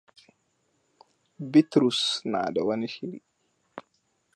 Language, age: Hausa, 19-29